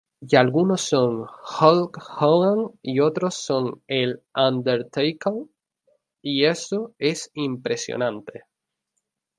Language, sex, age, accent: Spanish, male, 19-29, España: Islas Canarias